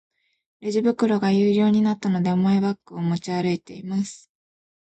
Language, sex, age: Japanese, female, 19-29